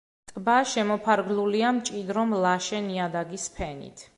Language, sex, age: Georgian, female, 30-39